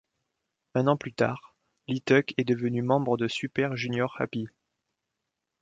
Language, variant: French, Français de métropole